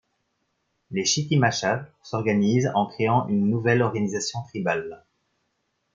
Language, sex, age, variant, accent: French, male, 30-39, Français d'Europe, Français de Belgique